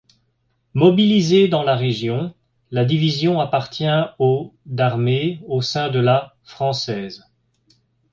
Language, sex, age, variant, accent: French, male, 50-59, Français d'Europe, Français de Belgique